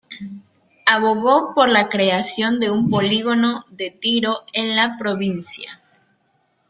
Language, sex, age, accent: Spanish, female, 19-29, Andino-Pacífico: Colombia, Perú, Ecuador, oeste de Bolivia y Venezuela andina